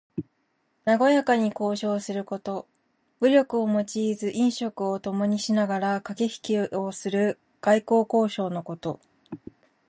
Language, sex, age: Japanese, female, 19-29